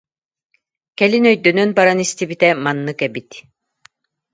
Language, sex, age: Yakut, female, 50-59